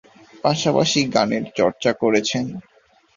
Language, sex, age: Bengali, male, 19-29